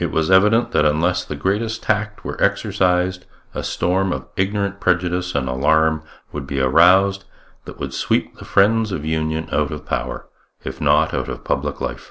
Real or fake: real